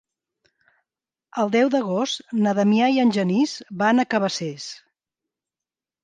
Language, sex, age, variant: Catalan, female, 50-59, Central